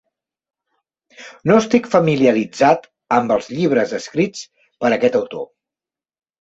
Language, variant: Catalan, Central